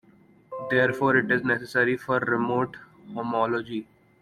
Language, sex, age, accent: English, male, under 19, India and South Asia (India, Pakistan, Sri Lanka)